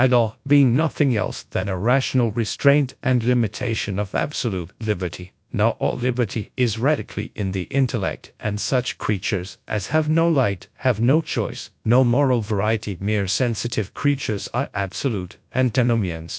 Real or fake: fake